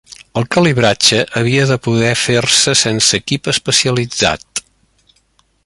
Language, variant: Catalan, Central